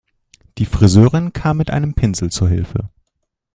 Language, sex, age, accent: German, male, 19-29, Deutschland Deutsch